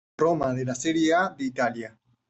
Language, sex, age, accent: Spanish, male, 30-39, Rioplatense: Argentina, Uruguay, este de Bolivia, Paraguay